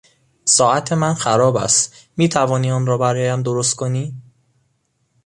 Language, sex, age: Persian, male, 19-29